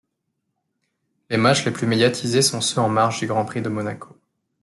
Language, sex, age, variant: French, male, 19-29, Français de métropole